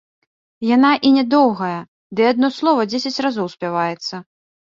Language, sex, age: Belarusian, female, 30-39